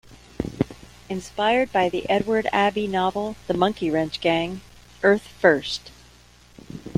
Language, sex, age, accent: English, female, 50-59, United States English